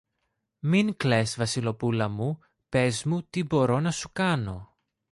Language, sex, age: Greek, male, 19-29